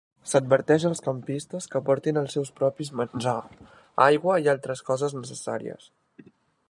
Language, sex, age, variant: Catalan, male, 19-29, Central